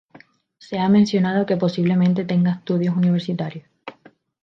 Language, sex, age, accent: Spanish, female, 19-29, España: Islas Canarias